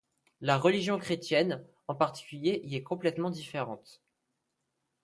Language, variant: French, Français de métropole